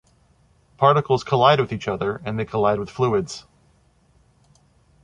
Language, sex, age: English, male, 40-49